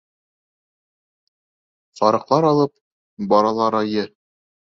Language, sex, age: Bashkir, male, 19-29